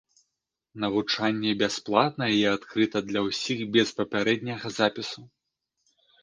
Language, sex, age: Belarusian, male, 19-29